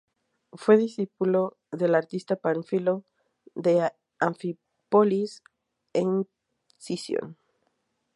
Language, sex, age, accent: Spanish, female, 19-29, México